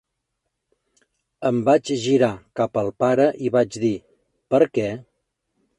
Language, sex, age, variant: Catalan, male, 50-59, Central